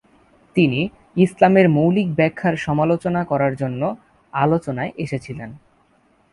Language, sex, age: Bengali, male, under 19